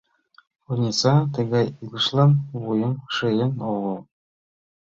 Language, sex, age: Mari, male, 40-49